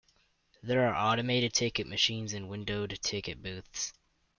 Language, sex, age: English, male, under 19